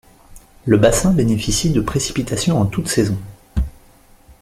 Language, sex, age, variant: French, male, 30-39, Français de métropole